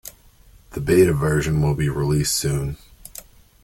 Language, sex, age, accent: English, male, 30-39, United States English